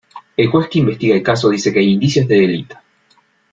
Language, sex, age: Spanish, male, 19-29